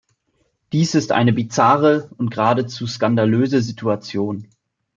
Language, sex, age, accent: German, male, 19-29, Deutschland Deutsch